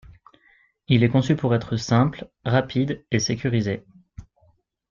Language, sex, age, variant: French, male, 19-29, Français de métropole